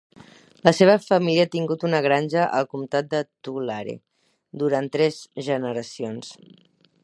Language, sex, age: Catalan, female, 30-39